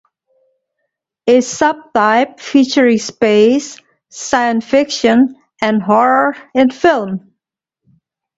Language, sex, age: English, female, 40-49